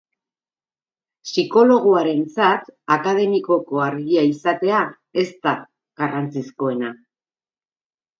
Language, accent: Basque, Mendebalekoa (Araba, Bizkaia, Gipuzkoako mendebaleko herri batzuk)